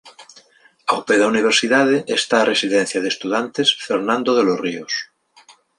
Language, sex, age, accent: Galician, male, 50-59, Normativo (estándar)